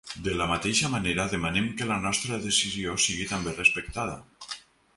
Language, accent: Catalan, septentrional; valencià